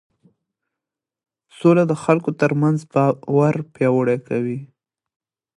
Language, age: Pashto, 19-29